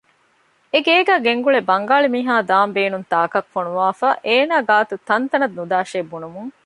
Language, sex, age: Divehi, female, 40-49